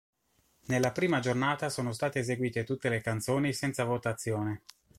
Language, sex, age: Italian, male, 30-39